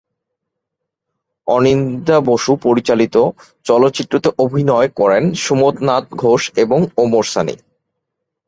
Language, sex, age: Bengali, male, 19-29